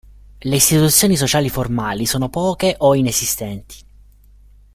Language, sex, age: Italian, male, 30-39